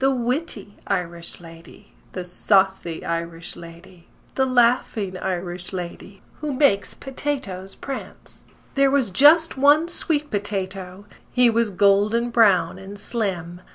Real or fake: real